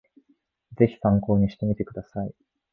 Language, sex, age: Japanese, male, 19-29